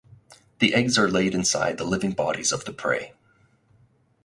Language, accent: English, United States English